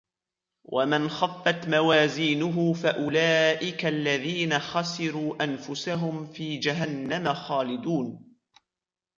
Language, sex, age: Arabic, male, 19-29